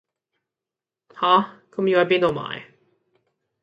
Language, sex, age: Cantonese, female, 19-29